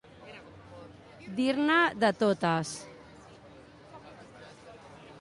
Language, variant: Catalan, Central